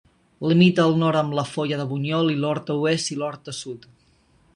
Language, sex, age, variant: Catalan, male, 19-29, Nord-Occidental